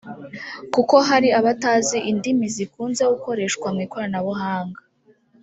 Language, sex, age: Kinyarwanda, female, 19-29